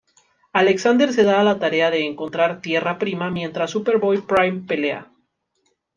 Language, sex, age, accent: Spanish, male, 19-29, México